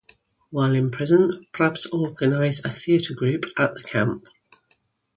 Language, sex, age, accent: English, female, 50-59, England English